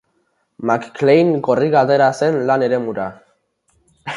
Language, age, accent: Basque, 19-29, Erdialdekoa edo Nafarra (Gipuzkoa, Nafarroa)